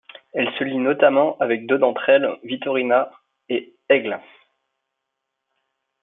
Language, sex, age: French, male, 30-39